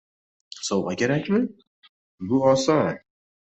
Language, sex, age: Uzbek, male, 19-29